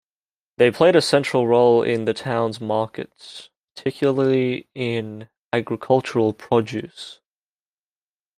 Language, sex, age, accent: English, male, 19-29, Australian English